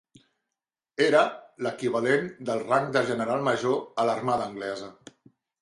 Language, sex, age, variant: Catalan, male, 50-59, Central